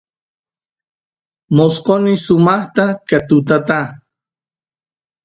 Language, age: Santiago del Estero Quichua, 40-49